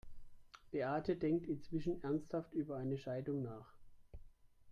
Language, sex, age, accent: German, male, 30-39, Deutschland Deutsch